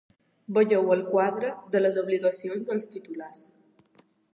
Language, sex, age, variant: Catalan, female, under 19, Balear